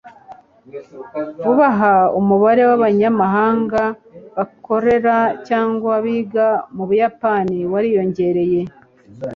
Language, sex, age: Kinyarwanda, female, 50-59